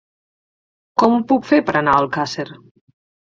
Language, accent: Catalan, Empordanès